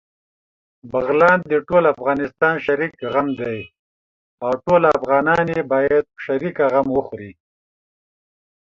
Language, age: Pashto, 40-49